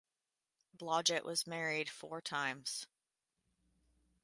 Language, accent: English, United States English